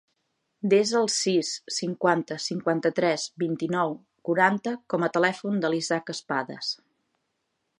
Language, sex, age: Catalan, female, 40-49